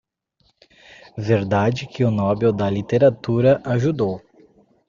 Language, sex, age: Portuguese, male, 19-29